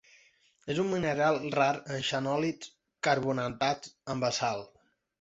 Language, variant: Catalan, Central